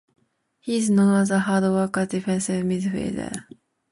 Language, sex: English, female